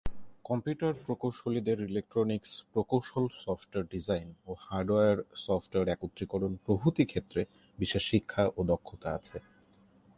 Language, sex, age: Bengali, male, 19-29